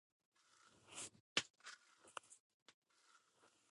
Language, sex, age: Min Nan Chinese, female, 19-29